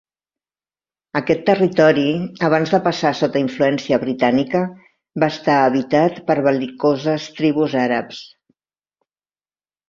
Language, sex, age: Catalan, female, 60-69